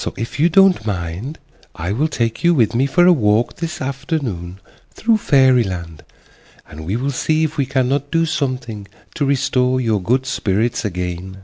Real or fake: real